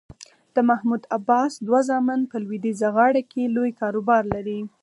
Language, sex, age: Pashto, female, under 19